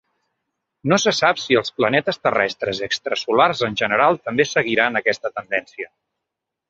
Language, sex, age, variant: Catalan, male, 30-39, Central